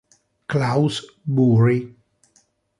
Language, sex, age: Italian, male, 40-49